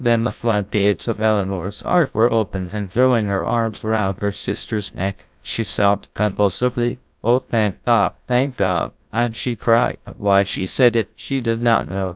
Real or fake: fake